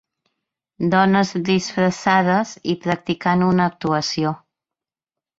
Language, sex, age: Catalan, female, 50-59